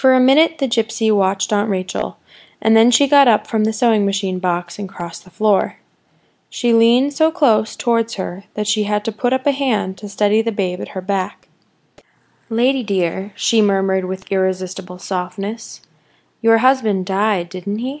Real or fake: real